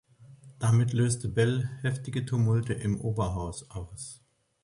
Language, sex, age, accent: German, male, 60-69, Deutschland Deutsch